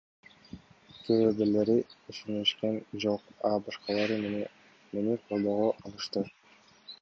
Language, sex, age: Kyrgyz, male, under 19